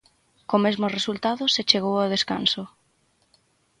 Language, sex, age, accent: Galician, female, 19-29, Central (gheada); Normativo (estándar)